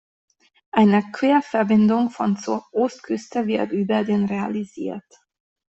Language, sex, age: German, female, 19-29